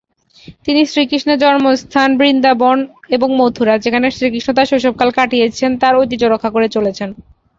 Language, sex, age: Bengali, female, 19-29